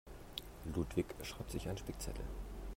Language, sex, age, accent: German, male, 40-49, Deutschland Deutsch